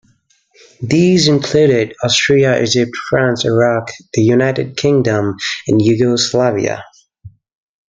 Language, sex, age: English, male, 19-29